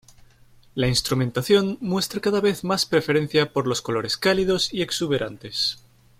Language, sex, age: Spanish, male, 19-29